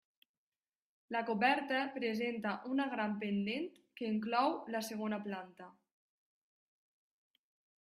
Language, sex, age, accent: Catalan, female, 19-29, valencià